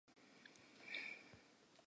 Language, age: Southern Sotho, 19-29